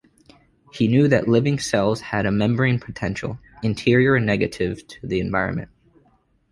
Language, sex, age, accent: English, male, 19-29, United States English